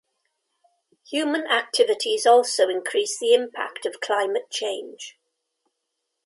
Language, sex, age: English, female, 70-79